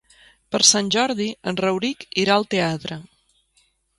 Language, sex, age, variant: Catalan, female, 40-49, Central